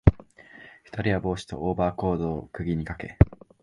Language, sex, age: Japanese, male, 19-29